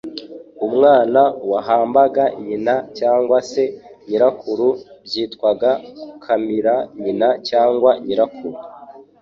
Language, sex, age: Kinyarwanda, male, 19-29